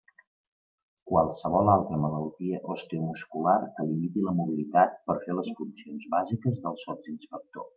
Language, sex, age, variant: Catalan, male, 30-39, Central